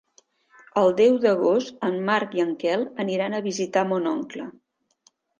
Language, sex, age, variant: Catalan, female, 50-59, Central